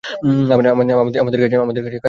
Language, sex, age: Bengali, male, 19-29